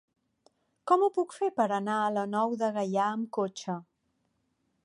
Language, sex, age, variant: Catalan, female, 40-49, Central